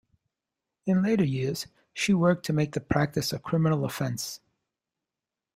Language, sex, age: English, male, 40-49